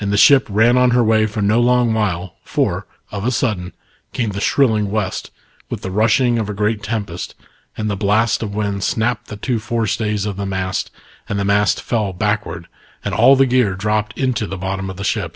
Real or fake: real